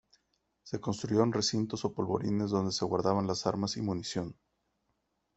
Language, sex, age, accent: Spanish, male, 30-39, México